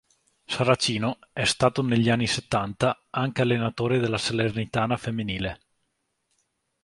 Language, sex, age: Italian, male, 19-29